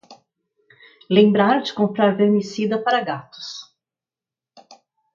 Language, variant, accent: Portuguese, Portuguese (Brasil), Paulista